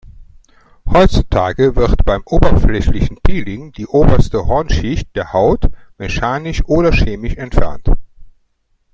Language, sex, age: German, male, 50-59